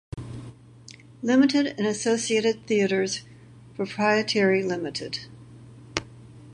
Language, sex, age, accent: English, female, 70-79, United States English